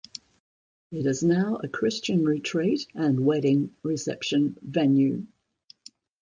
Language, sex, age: English, female, 70-79